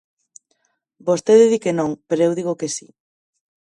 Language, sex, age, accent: Galician, female, 19-29, Normativo (estándar)